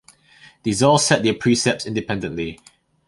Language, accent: English, Malaysian English